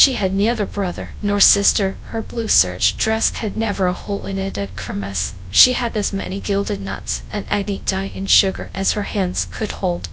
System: TTS, GradTTS